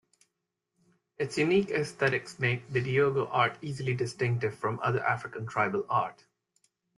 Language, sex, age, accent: English, male, 30-39, England English